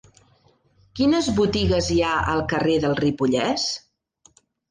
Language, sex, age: Catalan, female, 60-69